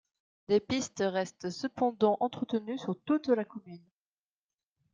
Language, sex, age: French, female, under 19